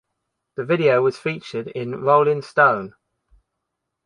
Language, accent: English, England English